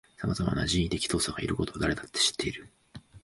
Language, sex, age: Japanese, male, 19-29